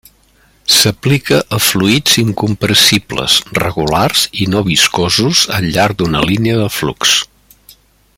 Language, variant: Catalan, Central